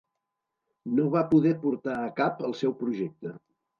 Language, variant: Catalan, Septentrional